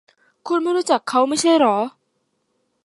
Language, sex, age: Thai, female, 19-29